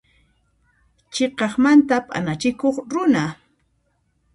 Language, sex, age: Puno Quechua, female, 30-39